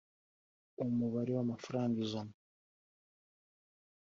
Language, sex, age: Kinyarwanda, male, 19-29